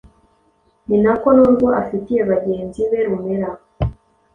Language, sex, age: Kinyarwanda, female, 30-39